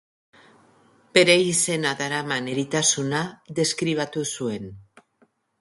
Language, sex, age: Basque, female, 50-59